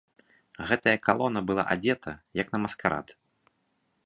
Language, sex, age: Belarusian, male, 30-39